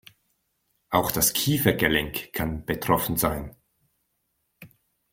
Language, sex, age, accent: German, male, 40-49, Schweizerdeutsch